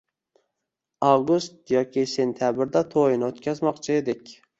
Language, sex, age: Uzbek, male, 19-29